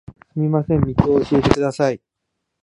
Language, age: Japanese, 19-29